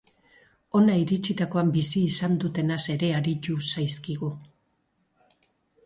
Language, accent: Basque, Erdialdekoa edo Nafarra (Gipuzkoa, Nafarroa)